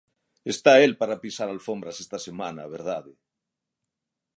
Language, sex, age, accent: Galician, male, 40-49, Normativo (estándar)